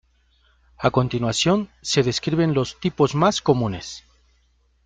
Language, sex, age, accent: Spanish, male, 30-39, México